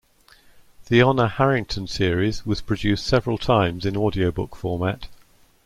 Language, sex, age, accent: English, male, 60-69, England English